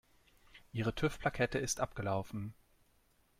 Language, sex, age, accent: German, male, 19-29, Deutschland Deutsch